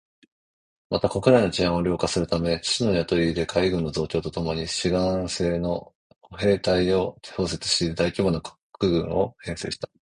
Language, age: Japanese, 30-39